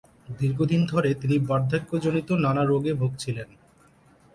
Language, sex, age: Bengali, male, 30-39